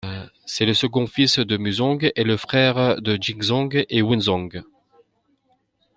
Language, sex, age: French, male, 30-39